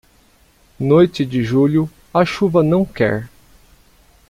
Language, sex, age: Portuguese, male, 30-39